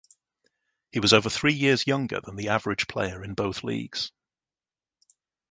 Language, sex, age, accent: English, male, 30-39, England English